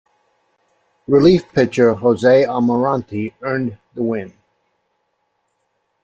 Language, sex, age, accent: English, male, 60-69, United States English